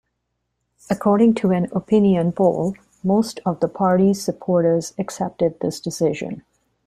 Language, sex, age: English, female, 50-59